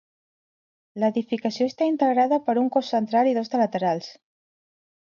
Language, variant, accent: Catalan, Central, central